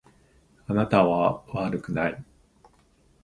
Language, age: Japanese, 40-49